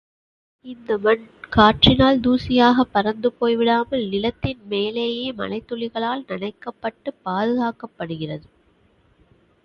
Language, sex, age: Tamil, female, 19-29